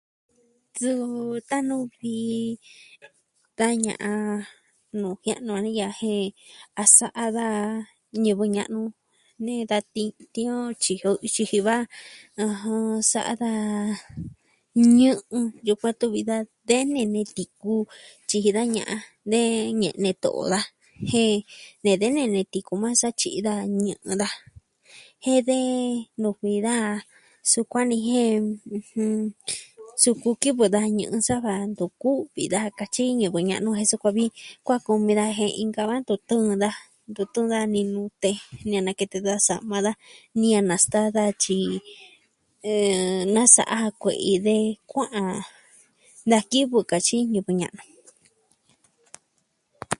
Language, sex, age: Southwestern Tlaxiaco Mixtec, female, 19-29